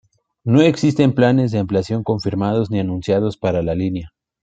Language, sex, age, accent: Spanish, male, 19-29, México